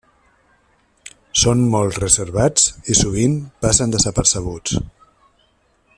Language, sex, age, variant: Catalan, male, 50-59, Central